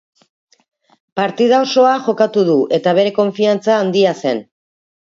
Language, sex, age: Basque, female, 40-49